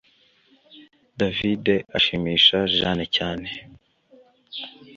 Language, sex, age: Kinyarwanda, male, under 19